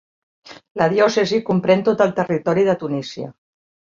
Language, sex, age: Catalan, female, 50-59